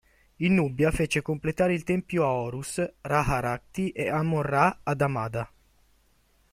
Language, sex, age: Italian, male, 19-29